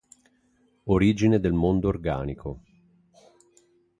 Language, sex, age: Italian, male, 40-49